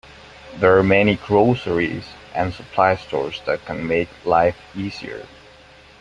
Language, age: English, 19-29